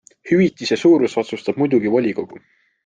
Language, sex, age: Estonian, male, 19-29